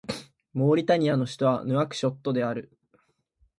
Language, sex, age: Japanese, male, 19-29